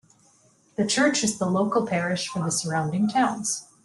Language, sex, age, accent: English, female, 30-39, Canadian English